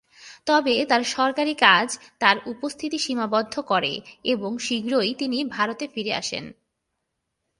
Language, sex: Bengali, female